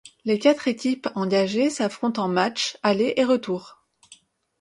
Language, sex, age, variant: French, female, 19-29, Français de métropole